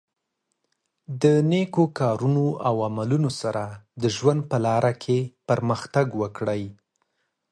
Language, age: Pashto, 30-39